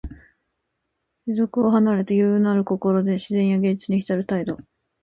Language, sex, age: Japanese, female, 19-29